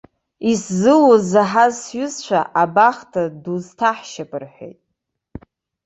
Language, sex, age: Abkhazian, female, 30-39